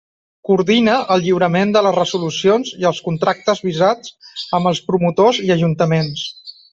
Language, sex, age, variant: Catalan, male, 30-39, Central